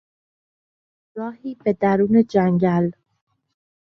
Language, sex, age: Persian, female, 19-29